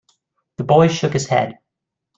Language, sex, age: English, male, 30-39